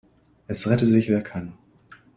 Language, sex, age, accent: German, male, under 19, Deutschland Deutsch